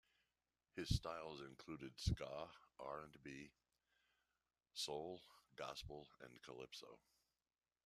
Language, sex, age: English, male, 60-69